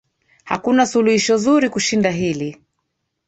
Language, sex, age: Swahili, female, 30-39